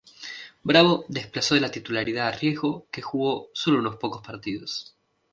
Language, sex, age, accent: Spanish, male, 19-29, Rioplatense: Argentina, Uruguay, este de Bolivia, Paraguay